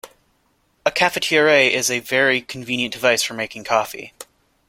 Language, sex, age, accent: English, male, 19-29, United States English